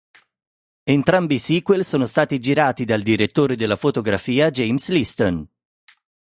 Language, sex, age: Italian, male, 30-39